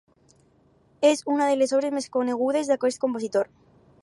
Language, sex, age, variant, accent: Catalan, female, under 19, Alacantí, valencià